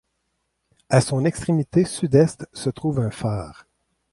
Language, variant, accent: French, Français d'Amérique du Nord, Français du Canada